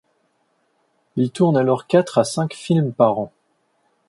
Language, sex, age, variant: French, male, 30-39, Français de métropole